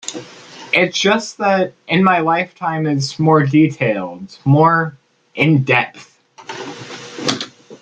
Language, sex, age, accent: English, male, under 19, United States English